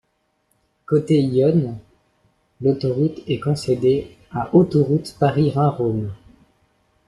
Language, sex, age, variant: French, male, 19-29, Français de métropole